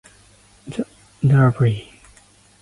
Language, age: English, 19-29